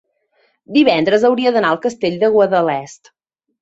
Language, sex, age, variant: Catalan, female, 30-39, Central